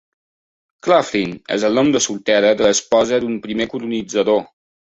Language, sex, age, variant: Catalan, male, 19-29, Septentrional